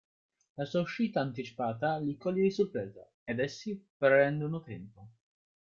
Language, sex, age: Italian, male, under 19